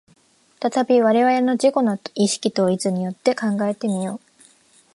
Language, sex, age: Japanese, female, 19-29